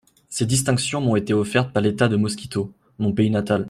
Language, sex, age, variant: French, male, 19-29, Français de métropole